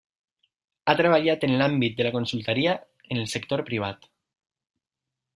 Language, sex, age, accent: Catalan, male, 19-29, valencià